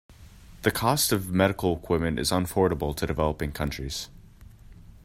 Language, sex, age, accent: English, male, 19-29, United States English